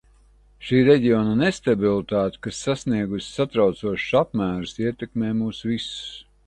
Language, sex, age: Latvian, male, 60-69